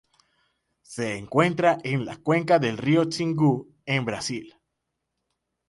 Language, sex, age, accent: Spanish, male, 19-29, Caribe: Cuba, Venezuela, Puerto Rico, República Dominicana, Panamá, Colombia caribeña, México caribeño, Costa del golfo de México